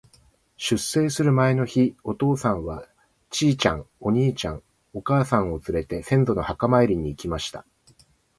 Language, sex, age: Japanese, male, 50-59